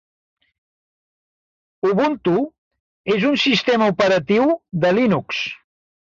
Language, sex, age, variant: Catalan, male, 60-69, Central